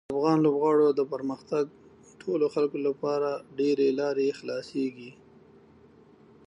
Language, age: Pashto, 30-39